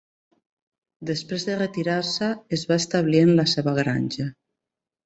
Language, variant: Catalan, Central